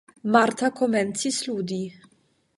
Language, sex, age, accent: Esperanto, female, 19-29, Internacia